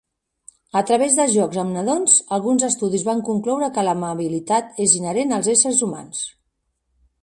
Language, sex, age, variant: Catalan, male, 40-49, Central